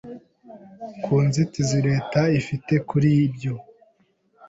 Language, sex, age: Kinyarwanda, male, 19-29